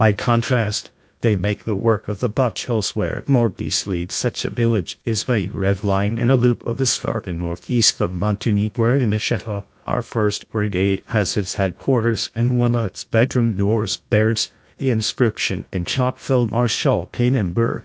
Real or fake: fake